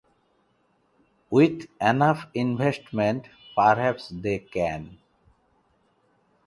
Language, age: English, 40-49